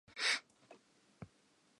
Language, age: Southern Sotho, 19-29